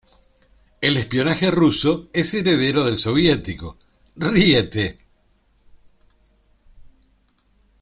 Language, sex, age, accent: Spanish, male, 50-59, Rioplatense: Argentina, Uruguay, este de Bolivia, Paraguay